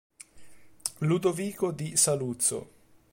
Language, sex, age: Italian, male, under 19